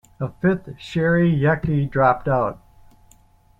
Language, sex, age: English, male, 70-79